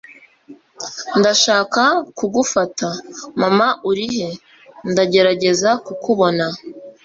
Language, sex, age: Kinyarwanda, female, 19-29